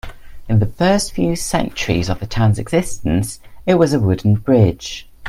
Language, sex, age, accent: English, male, 19-29, England English